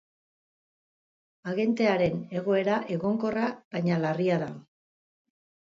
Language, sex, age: Basque, female, 50-59